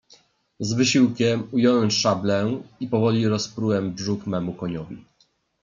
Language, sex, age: Polish, male, 30-39